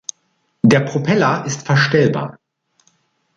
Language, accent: German, Deutschland Deutsch